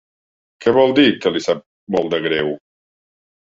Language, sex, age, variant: Catalan, male, 60-69, Central